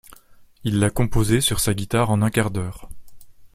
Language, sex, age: French, male, 30-39